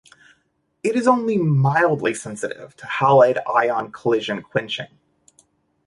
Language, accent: English, United States English